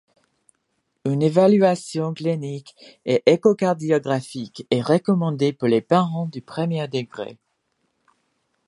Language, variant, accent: French, Français d'Amérique du Nord, Français du Canada